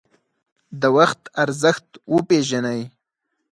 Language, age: Pashto, 19-29